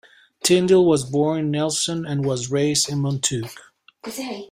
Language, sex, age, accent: English, male, 30-39, United States English